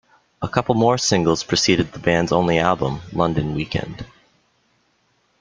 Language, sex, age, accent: English, male, 19-29, United States English